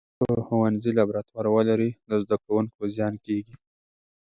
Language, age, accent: Pashto, 30-39, پکتیا ولایت، احمدزی